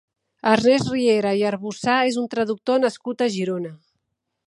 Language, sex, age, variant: Catalan, female, 40-49, Central